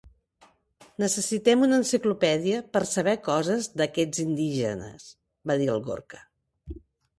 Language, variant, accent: Catalan, Central, central